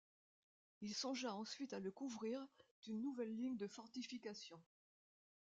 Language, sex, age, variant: French, female, 70-79, Français de métropole